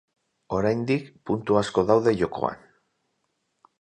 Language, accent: Basque, Mendebalekoa (Araba, Bizkaia, Gipuzkoako mendebaleko herri batzuk)